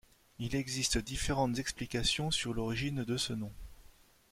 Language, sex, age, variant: French, male, 30-39, Français de métropole